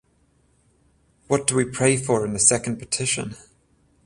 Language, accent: English, United States English; Australian English; England English; New Zealand English; Welsh English